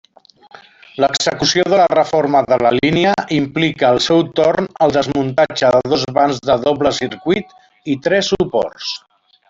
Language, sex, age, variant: Catalan, male, 50-59, Nord-Occidental